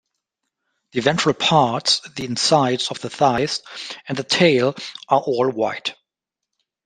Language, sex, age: English, male, 30-39